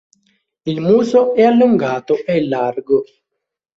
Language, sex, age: Italian, male, 19-29